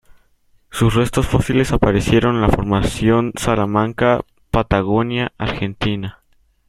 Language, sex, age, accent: Spanish, male, under 19, México